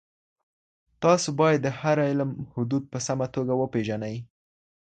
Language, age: Pashto, under 19